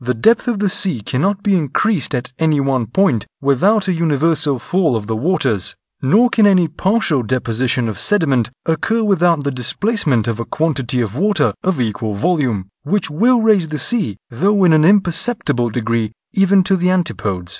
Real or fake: real